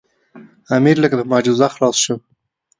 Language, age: Pashto, 19-29